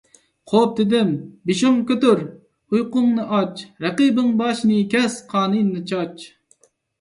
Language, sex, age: Uyghur, male, 30-39